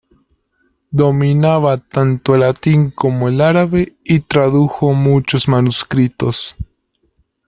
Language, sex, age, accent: Spanish, male, 19-29, México